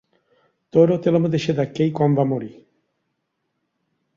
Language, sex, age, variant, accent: Catalan, male, 50-59, Balear, balear